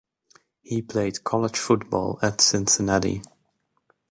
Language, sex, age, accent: English, male, 19-29, England English